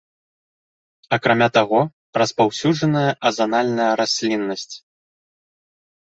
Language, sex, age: Belarusian, male, 19-29